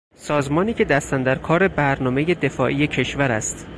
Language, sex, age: Persian, male, 30-39